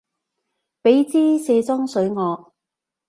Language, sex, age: Cantonese, female, 30-39